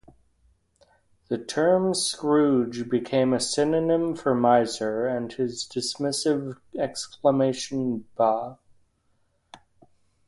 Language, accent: English, United States English